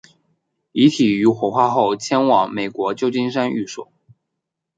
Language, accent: Chinese, 出生地：浙江省